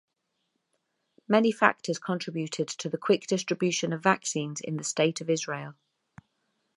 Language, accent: English, England English